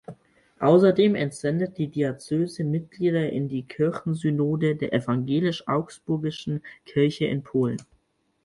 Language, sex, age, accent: German, male, under 19, Deutschland Deutsch